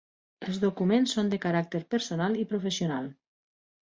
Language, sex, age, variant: Catalan, female, 50-59, Septentrional